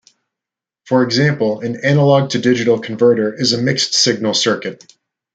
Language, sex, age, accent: English, male, 19-29, United States English